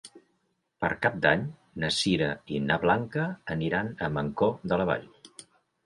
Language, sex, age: Catalan, male, 60-69